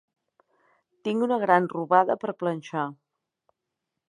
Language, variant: Catalan, Nord-Occidental